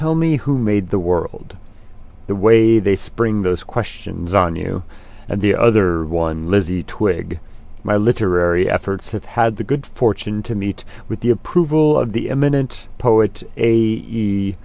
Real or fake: real